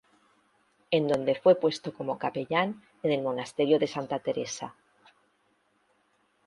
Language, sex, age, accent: Spanish, female, 50-59, España: Centro-Sur peninsular (Madrid, Toledo, Castilla-La Mancha)